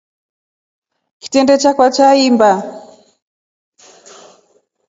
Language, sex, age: Rombo, female, 30-39